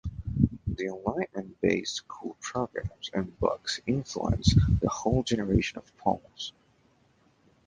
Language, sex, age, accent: English, male, 19-29, United States English